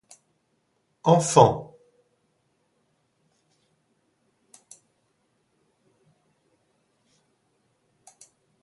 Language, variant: French, Français de métropole